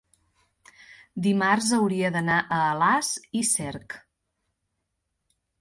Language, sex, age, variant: Catalan, female, 30-39, Central